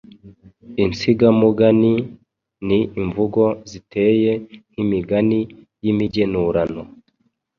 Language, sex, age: Kinyarwanda, male, 30-39